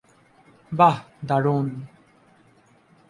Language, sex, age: Bengali, male, 19-29